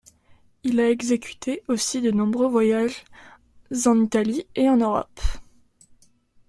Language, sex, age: French, female, 19-29